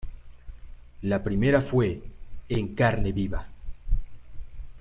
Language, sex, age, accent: Spanish, male, 19-29, México